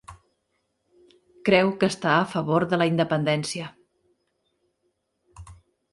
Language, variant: Catalan, Central